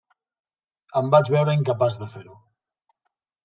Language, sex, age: Catalan, male, 50-59